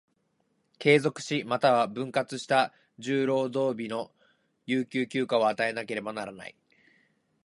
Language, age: Japanese, 19-29